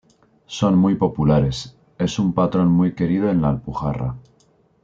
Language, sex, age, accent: Spanish, male, 30-39, España: Norte peninsular (Asturias, Castilla y León, Cantabria, País Vasco, Navarra, Aragón, La Rioja, Guadalajara, Cuenca)